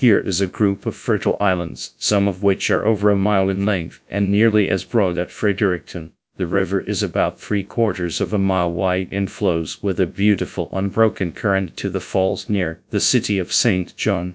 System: TTS, GradTTS